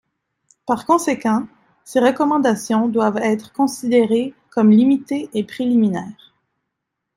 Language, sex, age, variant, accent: French, female, 19-29, Français d'Amérique du Nord, Français du Canada